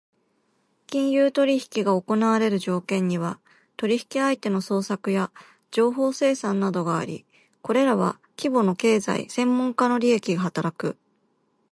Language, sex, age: Japanese, female, 40-49